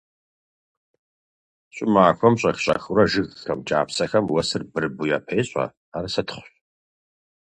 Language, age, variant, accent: Kabardian, 40-49, Адыгэбзэ (Къэбэрдей, Кирил, псоми зэдай), Джылэхъстэней (Gilahsteney)